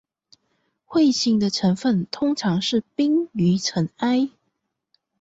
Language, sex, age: Chinese, female, 19-29